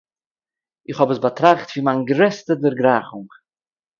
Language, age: Yiddish, 30-39